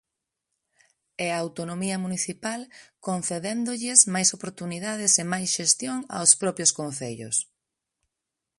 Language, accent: Galician, Normativo (estándar)